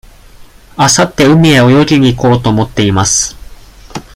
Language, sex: Japanese, male